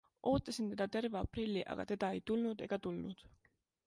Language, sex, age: Estonian, female, 19-29